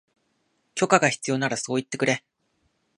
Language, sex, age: Japanese, male, 19-29